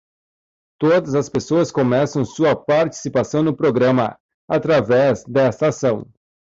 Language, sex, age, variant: Portuguese, male, 30-39, Portuguese (Brasil)